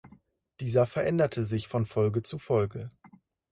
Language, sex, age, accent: German, male, 19-29, Deutschland Deutsch